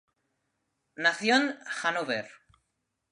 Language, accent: Spanish, España: Centro-Sur peninsular (Madrid, Toledo, Castilla-La Mancha)